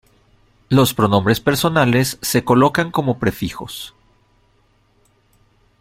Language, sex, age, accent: Spanish, male, 40-49, México